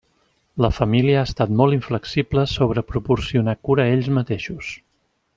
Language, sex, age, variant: Catalan, male, 50-59, Central